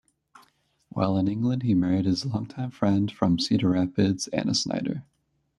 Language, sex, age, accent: English, male, 19-29, United States English